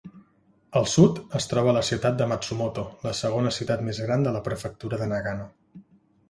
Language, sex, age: Catalan, male, 40-49